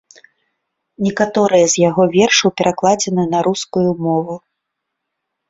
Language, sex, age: Belarusian, female, 30-39